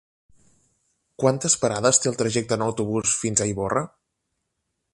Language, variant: Catalan, Nord-Occidental